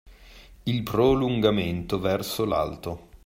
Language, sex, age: Italian, male, 30-39